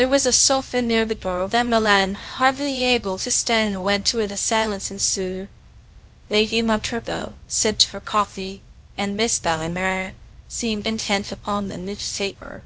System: TTS, VITS